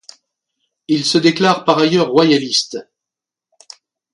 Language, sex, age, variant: French, male, 50-59, Français de métropole